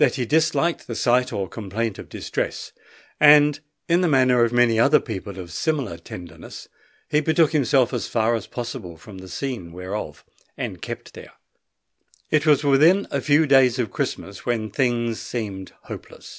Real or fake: real